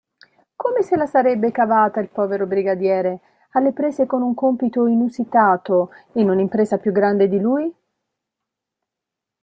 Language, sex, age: Italian, female, 40-49